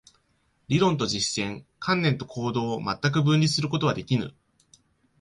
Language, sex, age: Japanese, male, 19-29